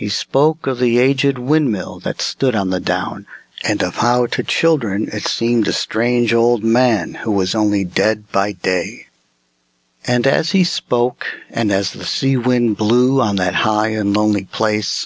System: none